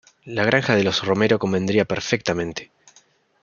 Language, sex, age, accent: Spanish, male, 19-29, Rioplatense: Argentina, Uruguay, este de Bolivia, Paraguay